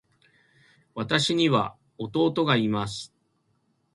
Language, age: Japanese, 60-69